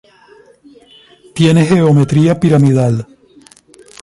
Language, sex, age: Spanish, male, 50-59